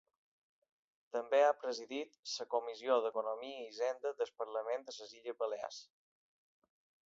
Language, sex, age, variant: Catalan, male, 30-39, Balear